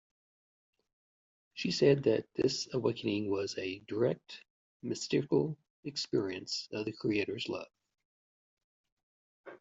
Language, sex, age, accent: English, male, 40-49, United States English